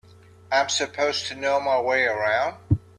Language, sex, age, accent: English, male, 50-59, United States English